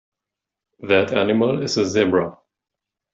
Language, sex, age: English, male, 19-29